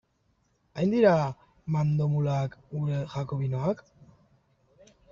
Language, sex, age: Basque, female, 19-29